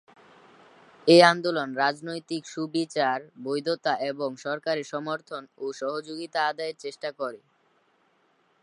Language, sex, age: Bengali, male, under 19